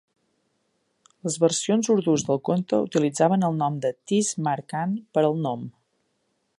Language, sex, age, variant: Catalan, female, 40-49, Central